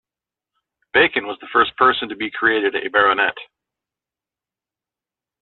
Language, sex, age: English, male, 40-49